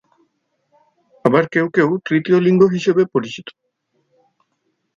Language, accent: Bengali, Native